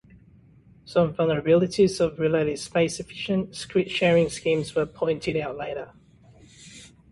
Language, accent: English, Australian English